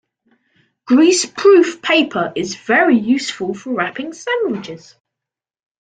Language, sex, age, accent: English, male, under 19, England English